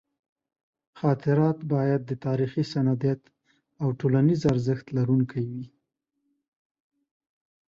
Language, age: Pashto, 30-39